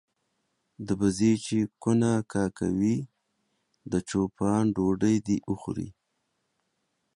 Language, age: Pashto, 40-49